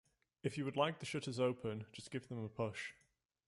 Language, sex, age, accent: English, male, 19-29, England English